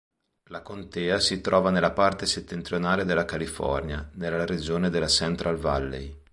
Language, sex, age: Italian, male, 40-49